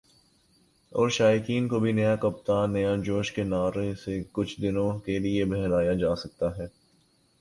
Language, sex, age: Urdu, male, 19-29